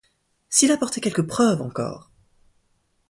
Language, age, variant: French, 19-29, Français de métropole